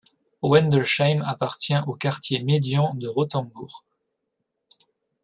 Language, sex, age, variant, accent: French, male, 30-39, Français d'Europe, Français de Belgique